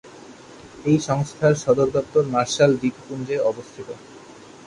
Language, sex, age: Bengali, male, 19-29